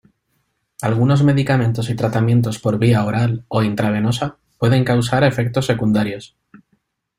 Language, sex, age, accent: Spanish, male, 30-39, España: Sur peninsular (Andalucia, Extremadura, Murcia)